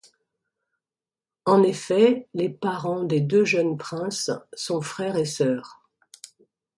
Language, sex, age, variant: French, female, 50-59, Français de métropole